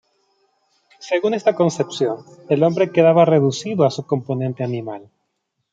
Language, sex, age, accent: Spanish, male, 30-39, América central